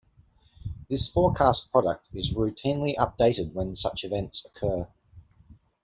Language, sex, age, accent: English, male, 40-49, Australian English